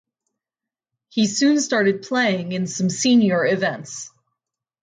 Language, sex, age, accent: English, female, 30-39, United States English